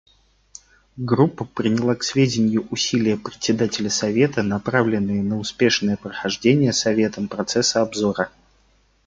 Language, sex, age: Russian, male, 40-49